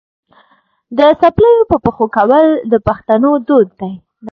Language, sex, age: Pashto, female, 19-29